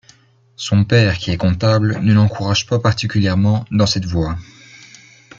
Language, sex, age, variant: French, male, 19-29, Français de métropole